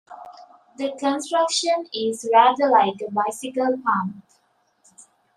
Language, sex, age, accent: English, female, 19-29, England English